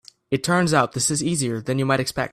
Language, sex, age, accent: English, male, under 19, United States English